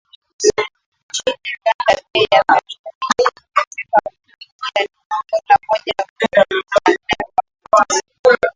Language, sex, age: Swahili, female, 19-29